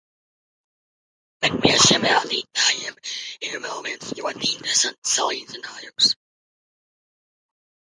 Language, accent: Latvian, bez akcenta